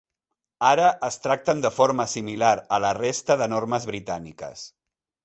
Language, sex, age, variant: Catalan, male, 40-49, Central